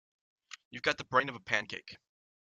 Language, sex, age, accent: English, male, under 19, United States English